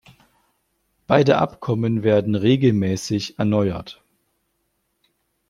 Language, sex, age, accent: German, male, 40-49, Deutschland Deutsch